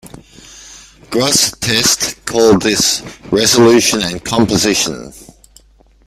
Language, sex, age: English, male, 60-69